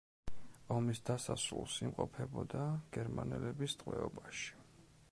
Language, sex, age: Georgian, male, 30-39